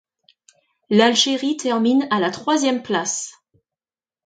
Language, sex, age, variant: French, female, 50-59, Français de métropole